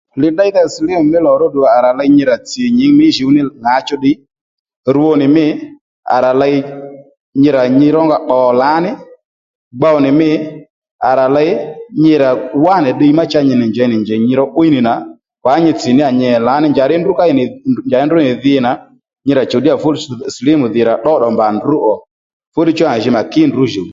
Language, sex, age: Lendu, male, 30-39